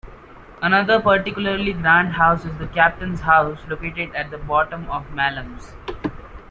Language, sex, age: English, male, 19-29